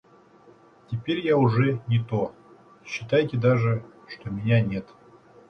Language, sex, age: Russian, male, 40-49